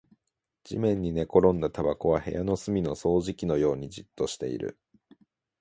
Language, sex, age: Japanese, male, 19-29